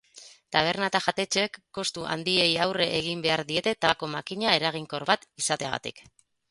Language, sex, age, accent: Basque, female, 30-39, Mendebalekoa (Araba, Bizkaia, Gipuzkoako mendebaleko herri batzuk)